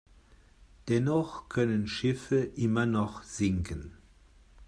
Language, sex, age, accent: German, male, 60-69, Deutschland Deutsch